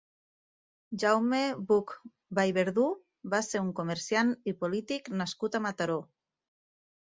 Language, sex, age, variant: Catalan, female, 30-39, Nord-Occidental